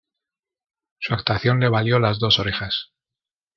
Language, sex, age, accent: Spanish, male, 30-39, España: Centro-Sur peninsular (Madrid, Toledo, Castilla-La Mancha)